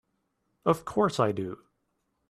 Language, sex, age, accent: English, male, 30-39, United States English